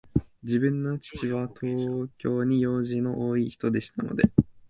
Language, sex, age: Japanese, male, 19-29